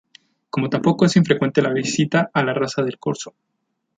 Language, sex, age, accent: Spanish, male, 19-29, México